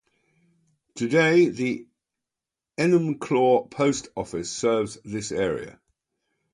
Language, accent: English, England English